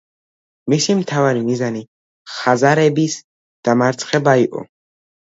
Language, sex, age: Georgian, male, under 19